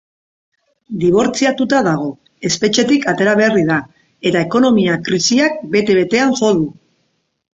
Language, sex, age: Basque, female, 40-49